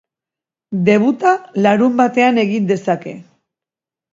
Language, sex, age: Basque, female, 60-69